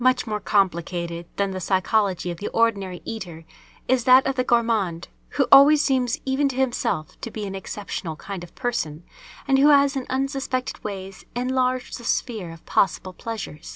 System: none